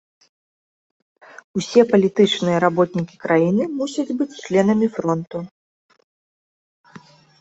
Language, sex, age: Belarusian, female, 30-39